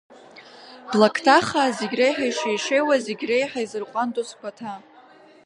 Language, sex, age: Abkhazian, female, under 19